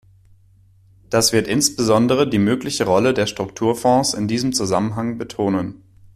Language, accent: German, Deutschland Deutsch